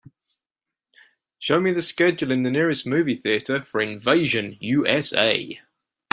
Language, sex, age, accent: English, male, 40-49, England English